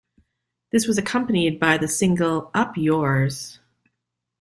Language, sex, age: English, female, 40-49